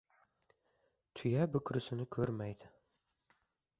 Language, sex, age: Uzbek, male, 19-29